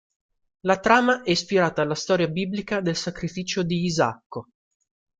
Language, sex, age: Italian, male, 30-39